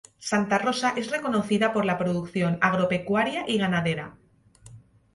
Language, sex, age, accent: Spanish, female, 19-29, España: Centro-Sur peninsular (Madrid, Toledo, Castilla-La Mancha)